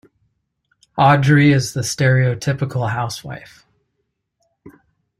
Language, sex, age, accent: English, male, 30-39, United States English